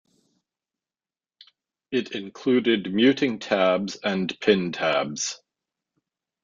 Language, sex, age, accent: English, male, 50-59, United States English